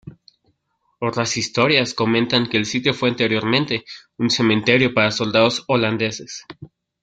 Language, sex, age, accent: Spanish, male, under 19, México